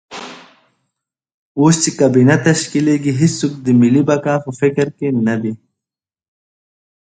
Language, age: Pashto, 19-29